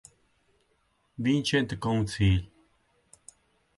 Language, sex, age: Italian, male, 50-59